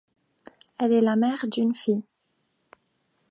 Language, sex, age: French, female, 19-29